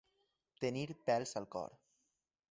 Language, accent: Catalan, valencià